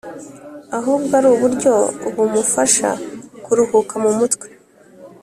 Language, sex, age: Kinyarwanda, female, 19-29